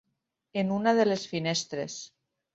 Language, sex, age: Catalan, female, 50-59